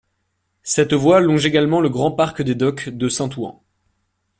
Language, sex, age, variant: French, male, 19-29, Français de métropole